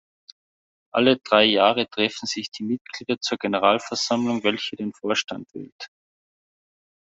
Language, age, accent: German, 30-39, Österreichisches Deutsch